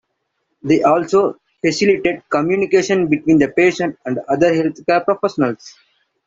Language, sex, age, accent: English, male, 19-29, India and South Asia (India, Pakistan, Sri Lanka)